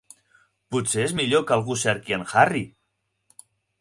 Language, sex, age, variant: Catalan, male, 19-29, Central